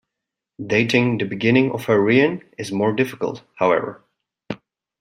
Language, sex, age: English, male, 30-39